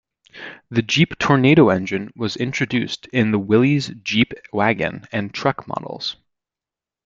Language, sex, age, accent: English, male, under 19, United States English